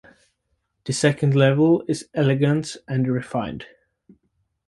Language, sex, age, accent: English, male, under 19, United States English